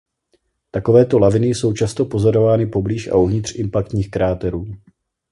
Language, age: Czech, 30-39